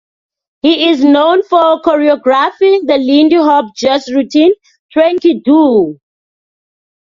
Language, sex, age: English, female, 19-29